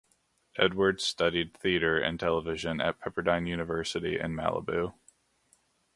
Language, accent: English, United States English